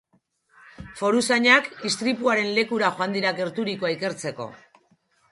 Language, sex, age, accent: Basque, female, 40-49, Erdialdekoa edo Nafarra (Gipuzkoa, Nafarroa)